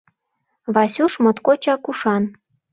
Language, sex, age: Mari, female, 19-29